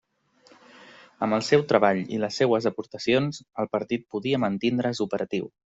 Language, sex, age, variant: Catalan, male, 30-39, Central